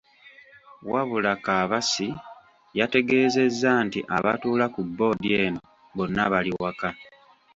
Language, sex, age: Ganda, male, 19-29